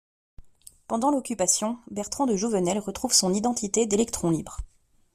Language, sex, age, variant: French, female, 19-29, Français de métropole